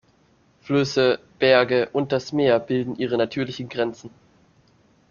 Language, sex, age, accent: German, male, under 19, Deutschland Deutsch